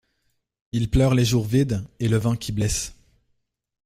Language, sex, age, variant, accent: French, male, 19-29, Français d'Amérique du Nord, Français du Canada